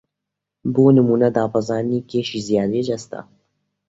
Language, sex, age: Central Kurdish, female, under 19